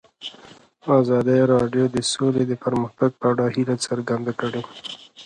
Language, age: Pashto, 19-29